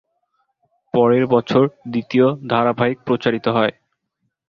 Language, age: Bengali, under 19